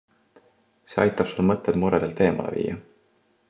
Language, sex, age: Estonian, male, 19-29